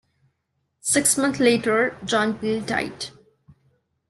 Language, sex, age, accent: English, female, 19-29, India and South Asia (India, Pakistan, Sri Lanka)